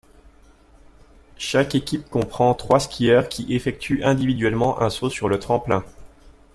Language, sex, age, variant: French, male, 30-39, Français de métropole